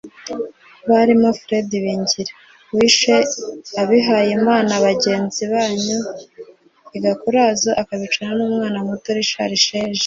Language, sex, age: Kinyarwanda, female, 19-29